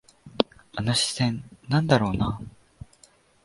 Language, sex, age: Japanese, male, 19-29